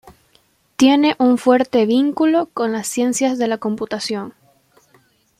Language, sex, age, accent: Spanish, female, under 19, Andino-Pacífico: Colombia, Perú, Ecuador, oeste de Bolivia y Venezuela andina